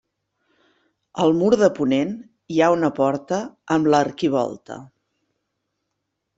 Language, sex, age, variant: Catalan, female, 50-59, Central